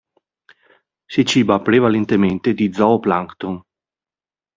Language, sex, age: Italian, male, 40-49